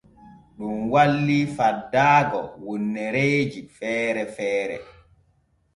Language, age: Borgu Fulfulde, 30-39